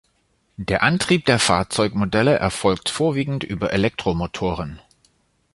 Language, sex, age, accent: German, male, 40-49, Deutschland Deutsch